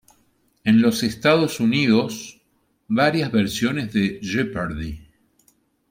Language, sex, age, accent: Spanish, male, 50-59, Rioplatense: Argentina, Uruguay, este de Bolivia, Paraguay